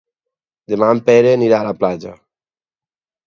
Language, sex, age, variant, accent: Catalan, male, 30-39, Valencià meridional, valencià